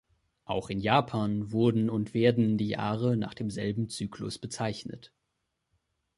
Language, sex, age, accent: German, male, 19-29, Deutschland Deutsch